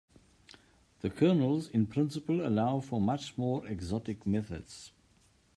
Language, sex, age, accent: English, male, 60-69, Southern African (South Africa, Zimbabwe, Namibia)